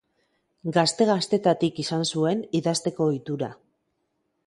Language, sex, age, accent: Basque, female, 40-49, Mendebalekoa (Araba, Bizkaia, Gipuzkoako mendebaleko herri batzuk)